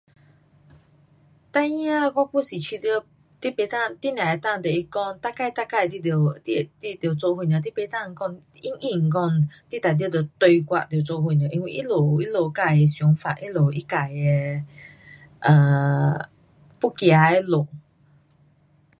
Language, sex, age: Pu-Xian Chinese, female, 40-49